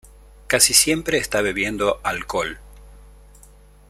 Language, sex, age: Spanish, male, 50-59